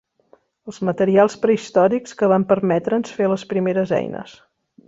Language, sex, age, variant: Catalan, female, 40-49, Central